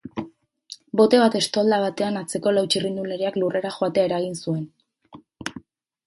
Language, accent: Basque, Erdialdekoa edo Nafarra (Gipuzkoa, Nafarroa)